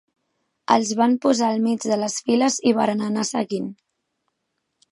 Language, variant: Catalan, Central